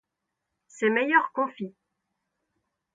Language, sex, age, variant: French, female, 19-29, Français de métropole